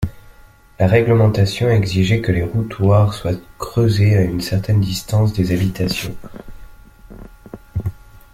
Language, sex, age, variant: French, male, 30-39, Français de métropole